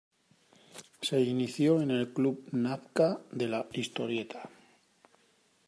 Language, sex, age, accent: Spanish, male, 40-49, España: Norte peninsular (Asturias, Castilla y León, Cantabria, País Vasco, Navarra, Aragón, La Rioja, Guadalajara, Cuenca)